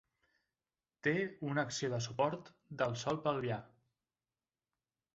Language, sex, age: Catalan, male, 30-39